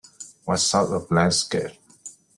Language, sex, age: English, male, 40-49